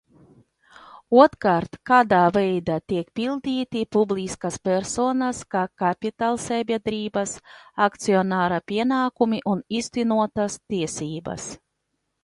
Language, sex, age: Latvian, female, 40-49